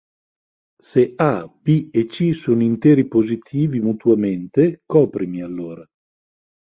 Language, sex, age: Italian, male, 50-59